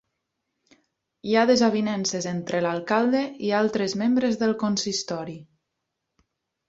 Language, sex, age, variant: Catalan, female, 19-29, Nord-Occidental